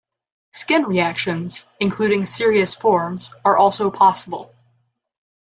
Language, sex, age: English, female, under 19